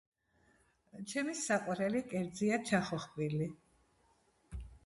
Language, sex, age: Georgian, female, 60-69